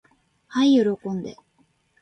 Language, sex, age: Japanese, female, 19-29